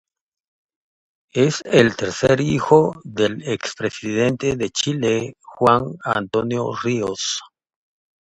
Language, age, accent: Spanish, 50-59, América central